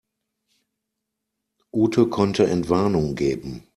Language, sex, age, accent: German, male, 40-49, Deutschland Deutsch